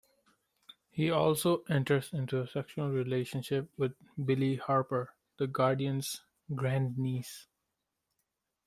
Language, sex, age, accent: English, male, 19-29, India and South Asia (India, Pakistan, Sri Lanka)